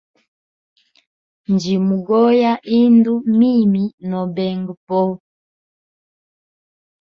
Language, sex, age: Hemba, female, 30-39